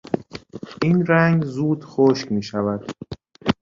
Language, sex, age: Persian, male, 19-29